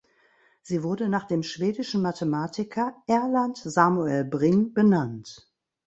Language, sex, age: German, female, 60-69